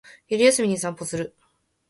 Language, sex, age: Japanese, female, 19-29